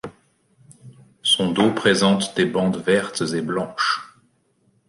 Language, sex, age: French, male, 30-39